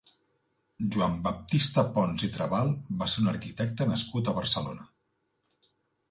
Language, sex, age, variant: Catalan, male, 40-49, Central